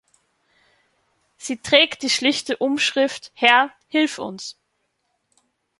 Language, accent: German, Österreichisches Deutsch